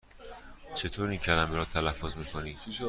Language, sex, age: Persian, male, 30-39